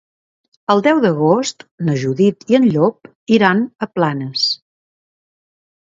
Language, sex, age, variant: Catalan, female, 60-69, Central